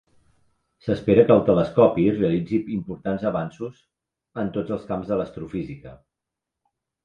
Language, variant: Catalan, Central